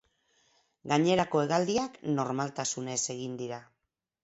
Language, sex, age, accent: Basque, female, 50-59, Mendebalekoa (Araba, Bizkaia, Gipuzkoako mendebaleko herri batzuk)